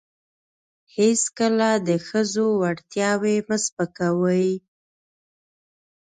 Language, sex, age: Pashto, female, 19-29